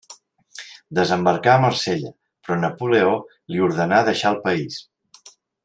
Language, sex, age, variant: Catalan, male, 40-49, Central